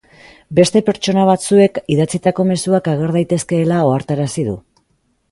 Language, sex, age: Basque, female, 40-49